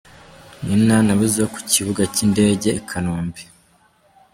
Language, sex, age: Kinyarwanda, male, 30-39